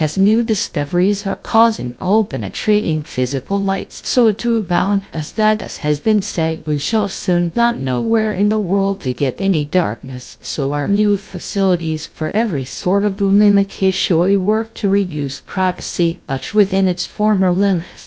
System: TTS, GlowTTS